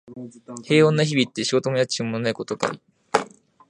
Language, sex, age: Japanese, male, 19-29